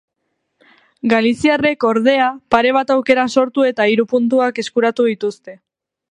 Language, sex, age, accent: Basque, female, 19-29, Mendebalekoa (Araba, Bizkaia, Gipuzkoako mendebaleko herri batzuk)